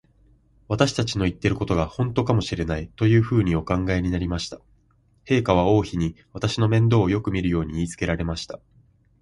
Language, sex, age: Japanese, male, 19-29